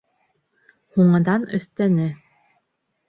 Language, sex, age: Bashkir, female, 30-39